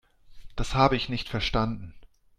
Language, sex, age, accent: German, male, 40-49, Deutschland Deutsch